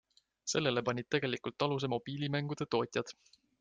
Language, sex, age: Estonian, male, 19-29